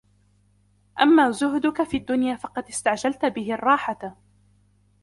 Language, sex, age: Arabic, female, under 19